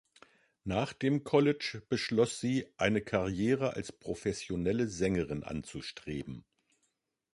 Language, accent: German, Deutschland Deutsch